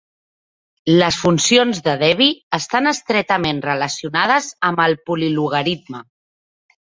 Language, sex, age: Catalan, female, 30-39